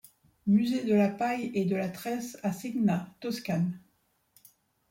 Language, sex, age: French, female, 50-59